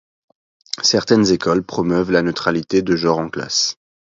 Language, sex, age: French, male, 19-29